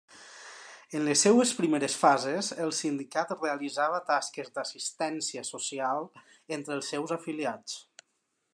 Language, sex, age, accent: Catalan, male, 30-39, valencià